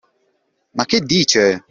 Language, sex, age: Italian, male, 19-29